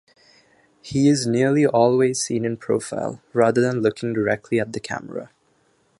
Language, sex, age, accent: English, male, 19-29, England English; India and South Asia (India, Pakistan, Sri Lanka)